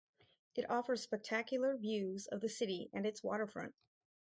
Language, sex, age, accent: English, female, 50-59, United States English